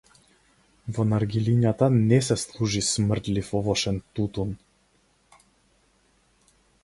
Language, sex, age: Macedonian, male, 19-29